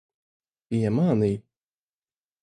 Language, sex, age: Latvian, male, 19-29